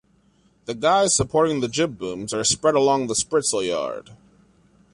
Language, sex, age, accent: English, male, 19-29, United States English